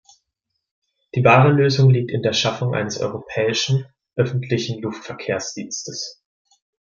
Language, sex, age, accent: German, male, 19-29, Deutschland Deutsch